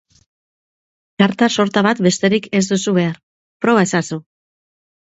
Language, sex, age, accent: Basque, female, 40-49, Mendebalekoa (Araba, Bizkaia, Gipuzkoako mendebaleko herri batzuk)